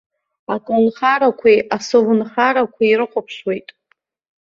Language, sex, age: Abkhazian, female, 40-49